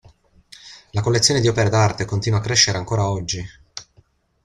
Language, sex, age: Italian, male, 19-29